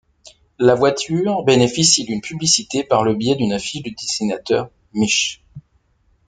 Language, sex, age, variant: French, male, 40-49, Français de métropole